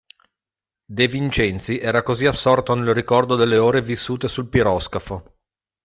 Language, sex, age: Italian, male, 50-59